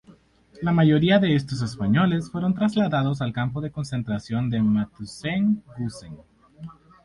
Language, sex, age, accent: Spanish, male, 19-29, América central